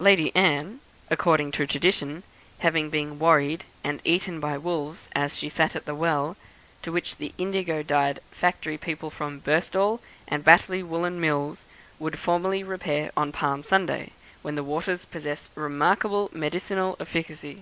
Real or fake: real